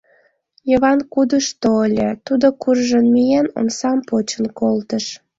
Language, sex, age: Mari, female, 19-29